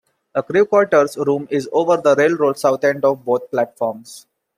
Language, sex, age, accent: English, male, 19-29, India and South Asia (India, Pakistan, Sri Lanka)